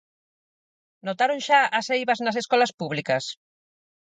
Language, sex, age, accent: Galician, female, 40-49, Atlántico (seseo e gheada)